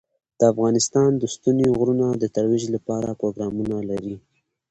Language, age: Pashto, 19-29